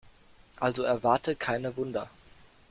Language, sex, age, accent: German, male, under 19, Deutschland Deutsch